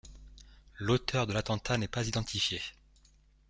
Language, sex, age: French, male, 30-39